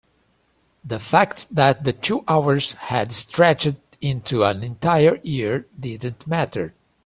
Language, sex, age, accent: English, male, 60-69, England English